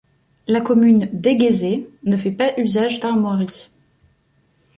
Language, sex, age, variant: French, female, 19-29, Français de métropole